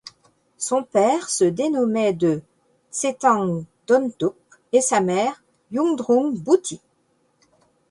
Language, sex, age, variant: French, female, 50-59, Français de métropole